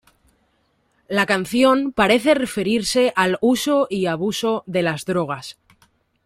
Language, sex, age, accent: Spanish, female, 19-29, España: Centro-Sur peninsular (Madrid, Toledo, Castilla-La Mancha)